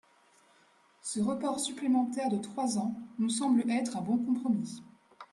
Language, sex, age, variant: French, female, 19-29, Français de métropole